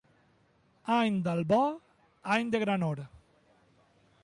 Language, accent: Catalan, valencià